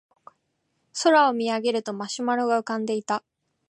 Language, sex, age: Japanese, female, 19-29